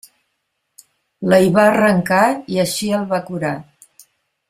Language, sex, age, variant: Catalan, female, 60-69, Central